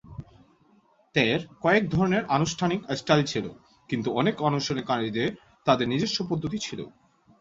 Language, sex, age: Bengali, male, 19-29